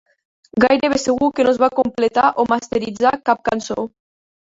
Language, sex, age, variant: Catalan, female, under 19, Nord-Occidental